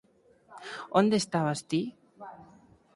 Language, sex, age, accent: Galician, male, 19-29, Central (gheada)